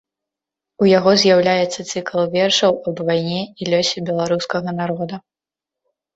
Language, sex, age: Belarusian, female, 19-29